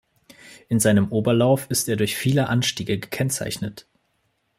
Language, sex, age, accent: German, male, 19-29, Deutschland Deutsch